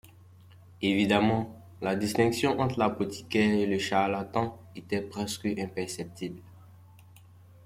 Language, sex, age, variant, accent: French, male, 19-29, Français d'Afrique subsaharienne et des îles africaines, Français de Côte d’Ivoire